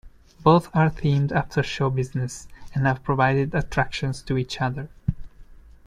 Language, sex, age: English, male, 30-39